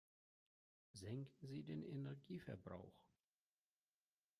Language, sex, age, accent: German, male, 40-49, Russisch Deutsch